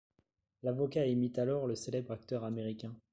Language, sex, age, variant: French, male, 30-39, Français de métropole